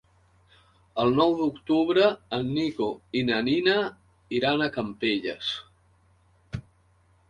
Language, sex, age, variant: Catalan, male, 50-59, Central